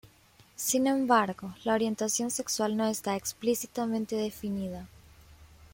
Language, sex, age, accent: Spanish, female, 19-29, América central